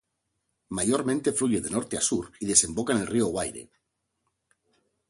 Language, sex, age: Spanish, male, 50-59